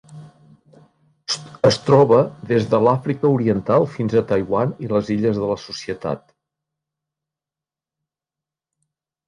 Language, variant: Catalan, Nord-Occidental